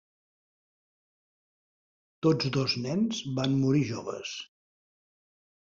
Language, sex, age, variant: Catalan, male, 60-69, Central